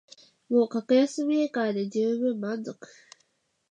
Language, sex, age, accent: Japanese, female, 19-29, 標準語